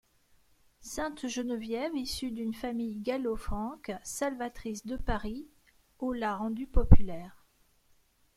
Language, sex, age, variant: French, female, 40-49, Français de métropole